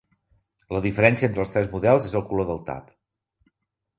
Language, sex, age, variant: Catalan, male, 50-59, Central